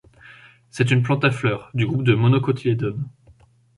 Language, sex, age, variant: French, male, 19-29, Français de métropole